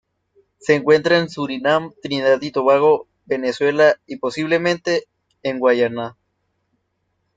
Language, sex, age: Spanish, male, under 19